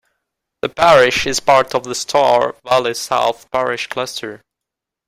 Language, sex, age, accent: English, male, 19-29, United States English